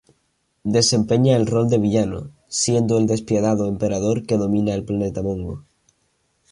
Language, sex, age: Spanish, male, under 19